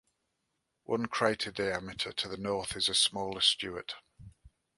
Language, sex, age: English, male, 40-49